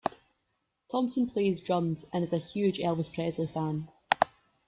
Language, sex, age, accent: English, female, 19-29, Scottish English